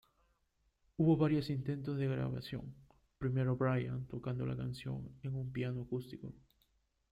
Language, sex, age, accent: Spanish, male, 19-29, Andino-Pacífico: Colombia, Perú, Ecuador, oeste de Bolivia y Venezuela andina